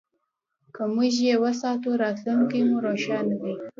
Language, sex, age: Pashto, female, under 19